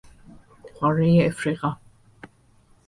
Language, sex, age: Persian, female, 40-49